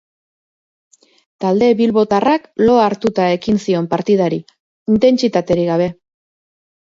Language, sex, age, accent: Basque, female, 30-39, Erdialdekoa edo Nafarra (Gipuzkoa, Nafarroa)